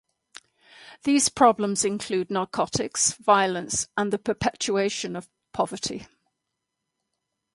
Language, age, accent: English, 70-79, England English